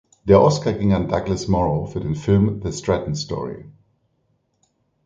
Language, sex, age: German, male, 60-69